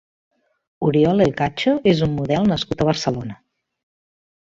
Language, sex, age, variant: Catalan, female, 40-49, Central